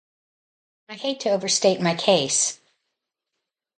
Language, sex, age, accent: English, female, 60-69, United States English